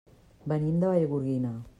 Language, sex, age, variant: Catalan, female, 50-59, Central